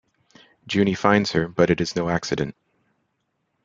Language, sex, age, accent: English, male, 30-39, United States English